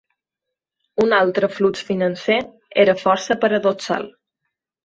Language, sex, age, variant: Catalan, female, 30-39, Balear